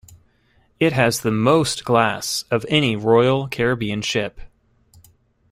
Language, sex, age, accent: English, male, 19-29, United States English